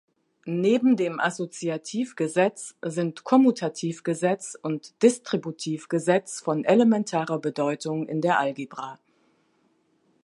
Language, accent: German, Deutschland Deutsch